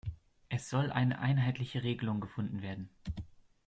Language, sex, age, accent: German, male, 30-39, Deutschland Deutsch